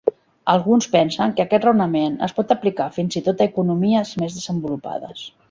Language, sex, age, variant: Catalan, female, 50-59, Central